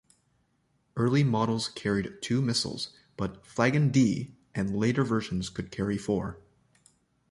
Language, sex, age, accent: English, male, 30-39, Canadian English